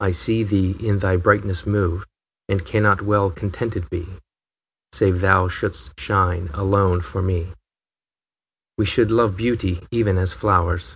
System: none